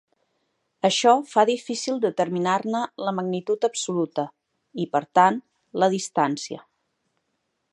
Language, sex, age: Catalan, female, 40-49